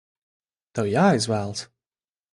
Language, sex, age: Latvian, male, 19-29